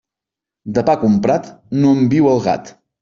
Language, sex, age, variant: Catalan, male, 40-49, Central